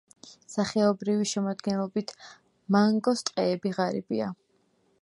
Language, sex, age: Georgian, female, 19-29